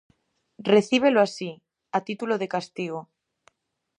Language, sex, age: Galician, female, 19-29